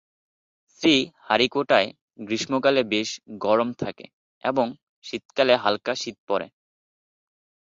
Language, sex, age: Bengali, male, 19-29